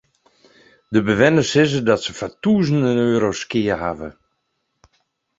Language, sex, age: Western Frisian, male, 50-59